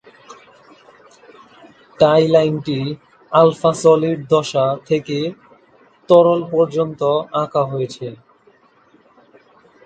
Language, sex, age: Bengali, male, 19-29